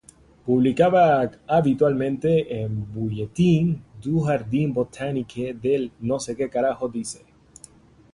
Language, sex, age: Spanish, male, 19-29